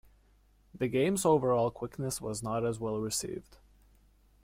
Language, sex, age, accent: English, male, under 19, United States English